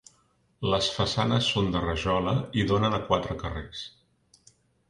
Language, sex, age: Catalan, male, 50-59